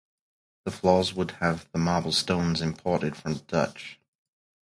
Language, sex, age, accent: English, male, 30-39, England English